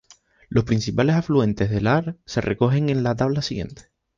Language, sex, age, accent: Spanish, male, 19-29, España: Islas Canarias